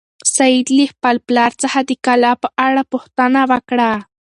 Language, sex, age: Pashto, female, under 19